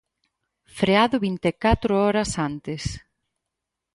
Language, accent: Galician, Normativo (estándar)